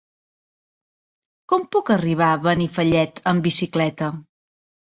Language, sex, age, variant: Catalan, male, under 19, Septentrional